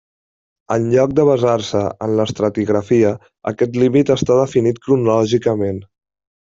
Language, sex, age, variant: Catalan, male, 30-39, Central